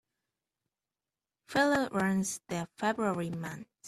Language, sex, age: English, female, 19-29